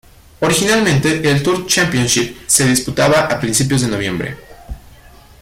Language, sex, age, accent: Spanish, male, 19-29, México